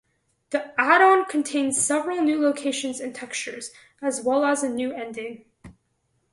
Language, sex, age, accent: English, female, under 19, United States English